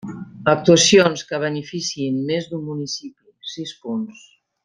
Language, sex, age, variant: Catalan, female, 50-59, Central